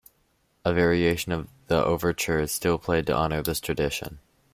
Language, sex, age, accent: English, male, under 19, United States English